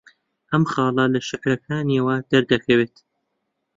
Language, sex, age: Central Kurdish, male, 19-29